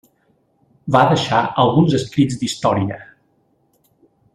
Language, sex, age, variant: Catalan, male, 50-59, Central